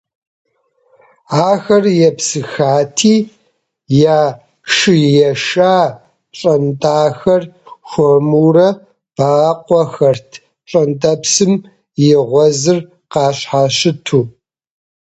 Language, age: Kabardian, 40-49